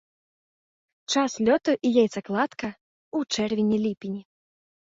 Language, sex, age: Belarusian, female, 19-29